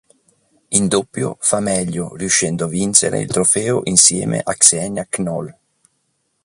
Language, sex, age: Italian, male, 40-49